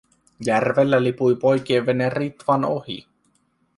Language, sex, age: Finnish, male, 19-29